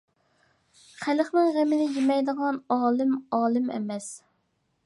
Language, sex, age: Uyghur, female, 19-29